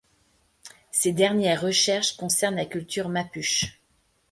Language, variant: French, Français de métropole